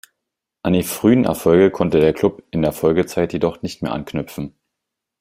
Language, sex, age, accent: German, male, 30-39, Deutschland Deutsch